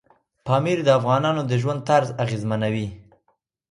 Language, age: Pashto, 19-29